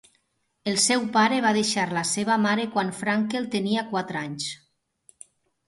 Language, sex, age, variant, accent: Catalan, female, 40-49, Nord-Occidental, nord-occidental